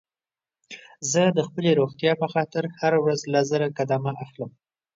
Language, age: Pashto, 30-39